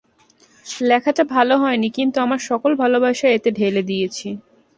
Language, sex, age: Bengali, female, 19-29